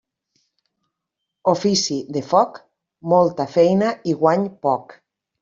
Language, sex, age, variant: Catalan, female, 50-59, Nord-Occidental